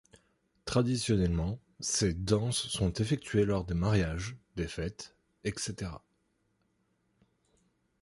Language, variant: French, Français de métropole